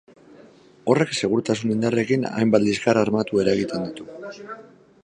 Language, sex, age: Basque, male, 40-49